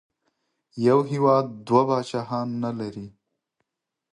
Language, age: Pashto, 30-39